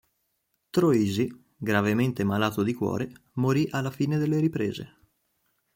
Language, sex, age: Italian, male, 19-29